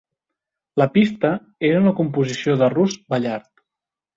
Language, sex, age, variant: Catalan, male, 19-29, Central